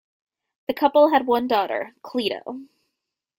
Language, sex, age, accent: English, female, 19-29, United States English